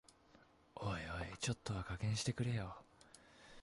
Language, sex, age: Japanese, male, 19-29